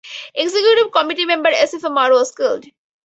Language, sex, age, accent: English, female, 19-29, United States English